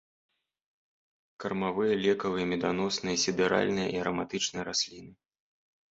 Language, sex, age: Belarusian, male, 30-39